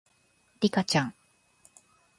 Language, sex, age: Japanese, female, 50-59